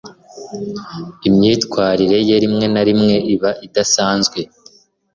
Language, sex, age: Kinyarwanda, male, 19-29